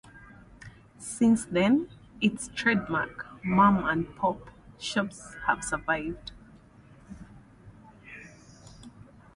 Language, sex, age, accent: English, female, 30-39, England English